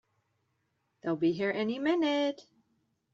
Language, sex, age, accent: English, female, 30-39, United States English